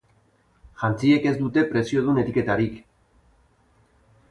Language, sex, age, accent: Basque, male, 40-49, Erdialdekoa edo Nafarra (Gipuzkoa, Nafarroa)